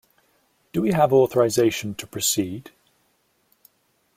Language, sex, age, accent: English, male, 40-49, England English